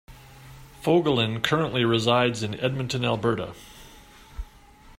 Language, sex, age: English, male, 60-69